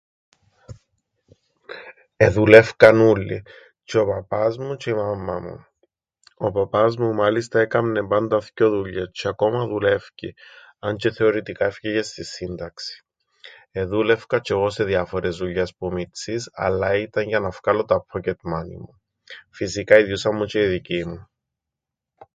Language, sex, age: Greek, male, 40-49